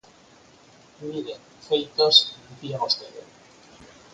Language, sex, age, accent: Galician, male, 50-59, Normativo (estándar)